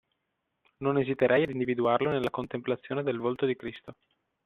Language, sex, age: Italian, male, 19-29